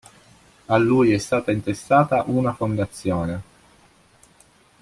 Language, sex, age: Italian, male, 40-49